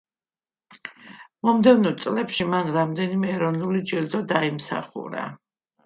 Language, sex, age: Georgian, female, 50-59